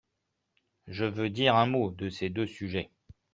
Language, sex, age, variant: French, male, 40-49, Français de métropole